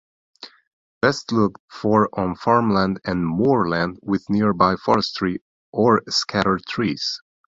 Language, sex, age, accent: English, male, 30-39, United States English